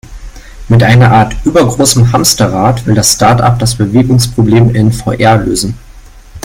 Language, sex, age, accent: German, male, 19-29, Deutschland Deutsch